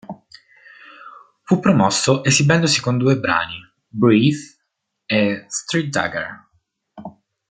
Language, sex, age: Italian, male, 19-29